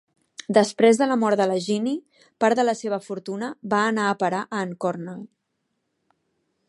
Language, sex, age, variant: Catalan, female, 40-49, Central